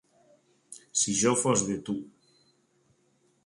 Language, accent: Catalan, valencià